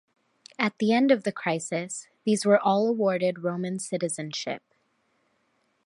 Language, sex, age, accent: English, female, 19-29, United States English